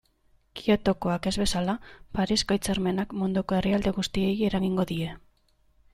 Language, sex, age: Basque, female, 30-39